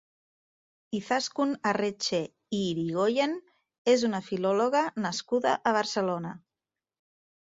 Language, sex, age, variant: Catalan, female, 30-39, Nord-Occidental